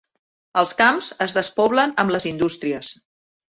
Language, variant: Catalan, Central